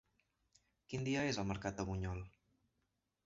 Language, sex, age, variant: Catalan, male, 19-29, Central